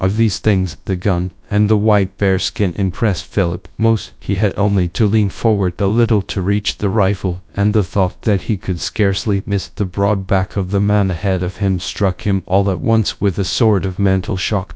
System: TTS, GradTTS